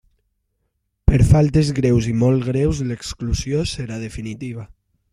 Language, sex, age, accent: Catalan, male, under 19, valencià